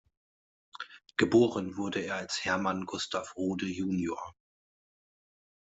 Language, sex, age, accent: German, male, 40-49, Deutschland Deutsch